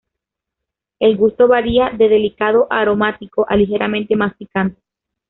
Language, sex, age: Spanish, female, 19-29